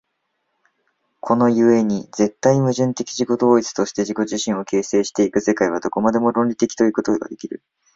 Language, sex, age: Japanese, male, 19-29